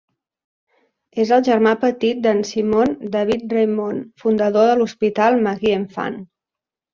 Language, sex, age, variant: Catalan, female, 40-49, Central